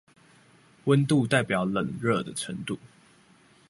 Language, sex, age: Chinese, male, 19-29